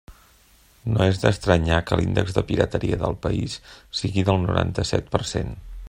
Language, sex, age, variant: Catalan, male, 40-49, Central